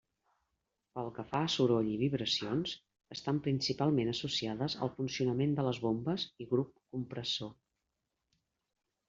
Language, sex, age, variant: Catalan, female, 40-49, Central